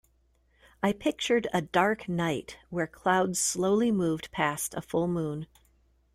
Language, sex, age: English, female, 50-59